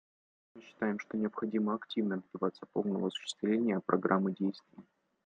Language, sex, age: Russian, male, 19-29